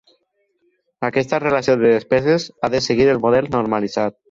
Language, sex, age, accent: Catalan, male, under 19, valencià